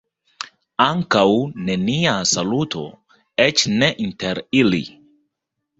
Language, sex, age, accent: Esperanto, male, 19-29, Internacia